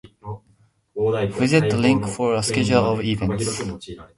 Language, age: English, under 19